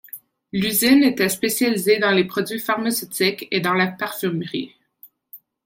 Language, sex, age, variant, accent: French, female, 19-29, Français d'Amérique du Nord, Français du Canada